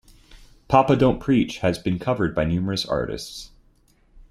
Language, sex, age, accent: English, male, 19-29, United States English